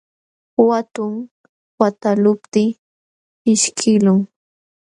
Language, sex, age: Jauja Wanca Quechua, female, 19-29